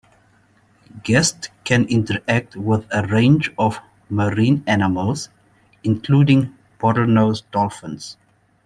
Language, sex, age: English, male, 30-39